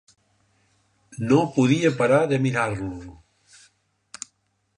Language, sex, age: Catalan, male, 60-69